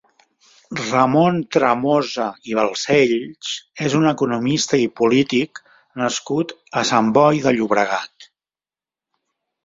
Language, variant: Catalan, Central